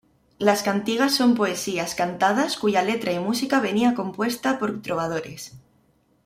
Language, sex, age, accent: Spanish, female, 19-29, España: Centro-Sur peninsular (Madrid, Toledo, Castilla-La Mancha)